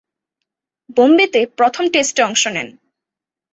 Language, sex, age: Bengali, female, 19-29